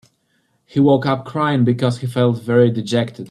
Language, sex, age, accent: English, male, 19-29, United States English